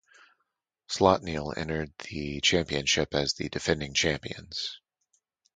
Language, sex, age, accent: English, male, 30-39, United States English